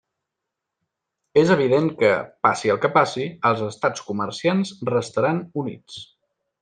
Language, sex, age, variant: Catalan, male, 30-39, Central